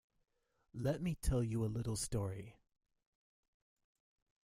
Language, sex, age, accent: English, male, 40-49, United States English